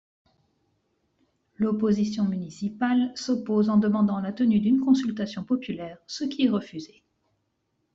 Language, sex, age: French, female, 40-49